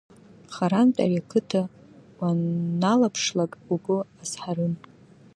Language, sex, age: Abkhazian, female, under 19